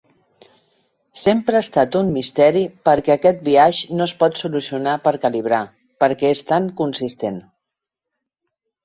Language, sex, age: Catalan, female, 50-59